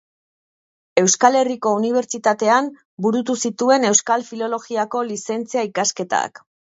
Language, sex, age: Basque, female, 50-59